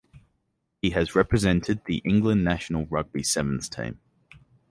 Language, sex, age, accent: English, male, under 19, Australian English; England English